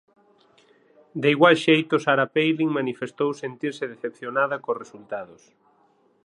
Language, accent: Galician, Central (gheada)